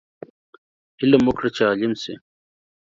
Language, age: Pashto, 30-39